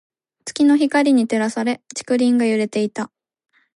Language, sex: Japanese, female